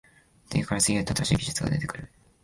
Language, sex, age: Japanese, male, 19-29